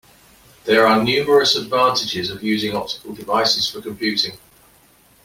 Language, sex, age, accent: English, male, 40-49, England English